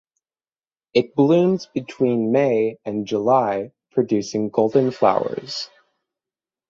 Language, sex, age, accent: English, male, under 19, United States English